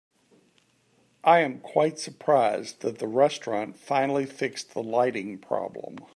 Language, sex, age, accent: English, male, 60-69, United States English